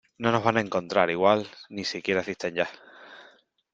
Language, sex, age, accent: Spanish, male, 19-29, España: Sur peninsular (Andalucia, Extremadura, Murcia)